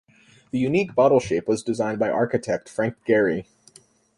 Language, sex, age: English, male, under 19